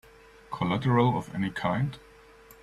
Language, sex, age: English, male, 40-49